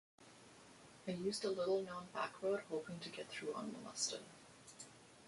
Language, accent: English, Canadian English